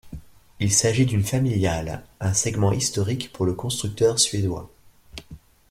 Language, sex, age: French, male, 40-49